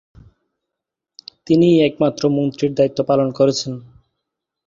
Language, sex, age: Bengali, male, 19-29